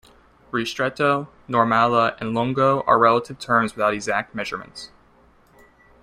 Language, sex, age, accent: English, male, 19-29, United States English